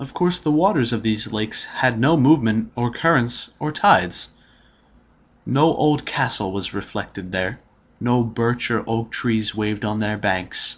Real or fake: real